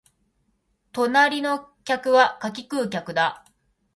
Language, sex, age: Japanese, female, 40-49